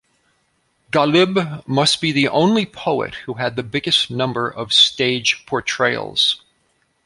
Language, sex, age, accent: English, male, 50-59, United States English